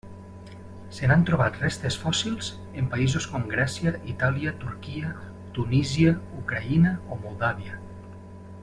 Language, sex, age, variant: Catalan, male, 40-49, Septentrional